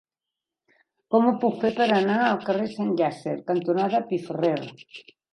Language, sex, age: Catalan, female, 70-79